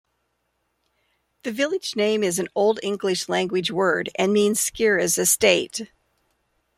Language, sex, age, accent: English, female, 50-59, United States English